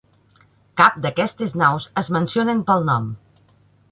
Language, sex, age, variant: Catalan, female, 30-39, Central